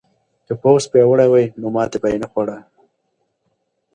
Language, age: Pashto, 19-29